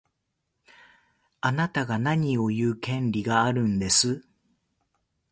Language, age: Japanese, 50-59